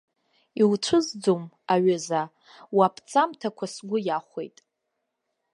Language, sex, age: Abkhazian, female, 19-29